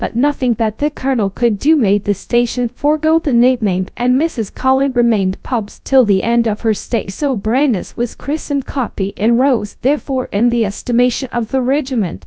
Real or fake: fake